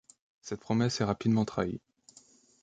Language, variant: French, Français de métropole